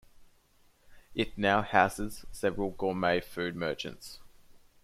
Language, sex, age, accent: English, male, 19-29, Australian English